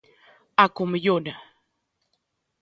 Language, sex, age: Galician, female, 19-29